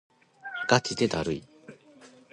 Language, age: Japanese, 40-49